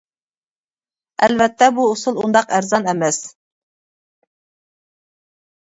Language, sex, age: Uyghur, female, 30-39